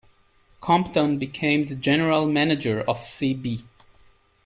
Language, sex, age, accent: English, male, 30-39, United States English